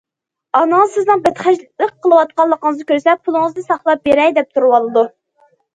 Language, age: Uyghur, under 19